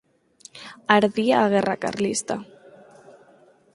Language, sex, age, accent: Galician, female, 19-29, Oriental (común en zona oriental)